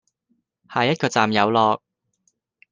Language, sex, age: Cantonese, male, 19-29